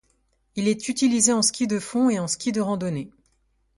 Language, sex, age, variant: French, female, 30-39, Français de métropole